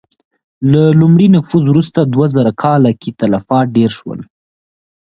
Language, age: Pashto, 19-29